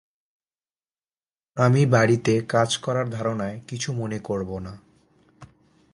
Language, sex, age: Bengali, male, 19-29